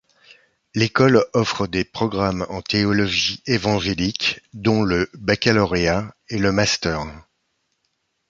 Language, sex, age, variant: French, male, 60-69, Français de métropole